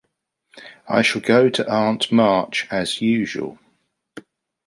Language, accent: English, England English